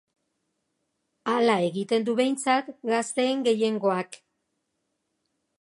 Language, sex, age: Basque, female, 60-69